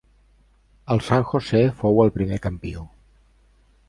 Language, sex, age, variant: Catalan, male, 50-59, Central